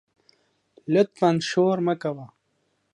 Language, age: Pashto, 19-29